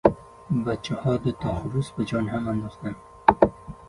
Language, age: Persian, 30-39